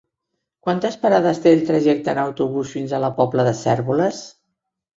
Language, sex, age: Catalan, female, 60-69